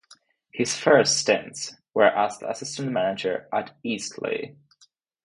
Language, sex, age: English, male, under 19